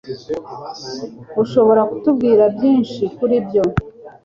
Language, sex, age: Kinyarwanda, male, 19-29